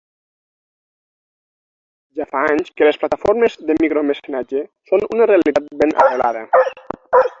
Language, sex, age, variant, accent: Catalan, male, 30-39, Nord-Occidental, nord-occidental; Lleida